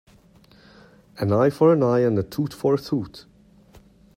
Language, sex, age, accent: English, male, 30-39, England English